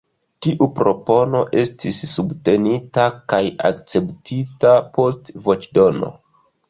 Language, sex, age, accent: Esperanto, male, 30-39, Internacia